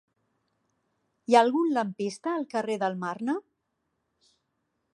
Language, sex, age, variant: Catalan, female, 40-49, Central